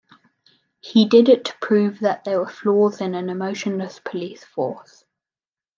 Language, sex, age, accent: English, male, under 19, Australian English